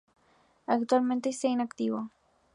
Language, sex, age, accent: Spanish, female, 19-29, México